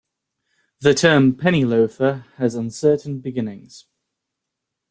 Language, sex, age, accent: English, male, 19-29, England English